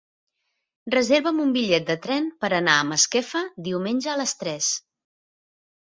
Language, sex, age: Catalan, female, 40-49